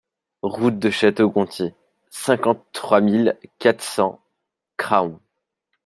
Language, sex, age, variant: French, male, 30-39, Français de métropole